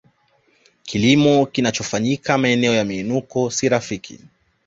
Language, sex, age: Swahili, male, 19-29